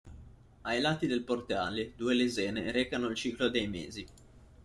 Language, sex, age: Italian, male, 19-29